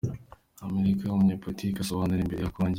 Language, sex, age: Kinyarwanda, male, under 19